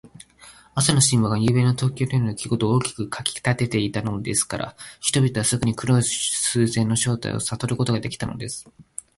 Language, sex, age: Japanese, male, 19-29